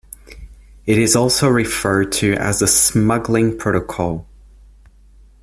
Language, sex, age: English, male, 19-29